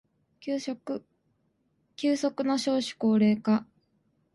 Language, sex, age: Japanese, female, 19-29